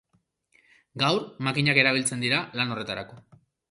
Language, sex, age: Basque, male, 19-29